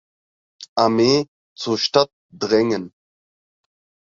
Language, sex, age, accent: German, male, 19-29, Deutschland Deutsch